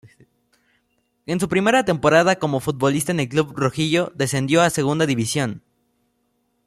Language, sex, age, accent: Spanish, male, under 19, México